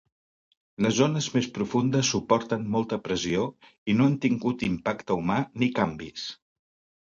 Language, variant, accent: Catalan, Central, Barcelonès